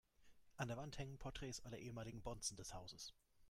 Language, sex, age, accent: German, male, 30-39, Deutschland Deutsch